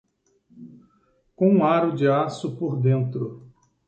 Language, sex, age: Portuguese, male, 50-59